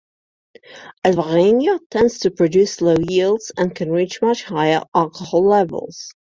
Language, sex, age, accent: English, female, 40-49, England English